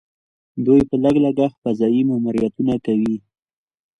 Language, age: Pashto, 19-29